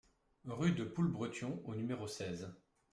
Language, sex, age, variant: French, male, 30-39, Français de métropole